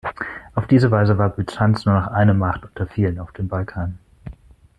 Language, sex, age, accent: German, male, 30-39, Deutschland Deutsch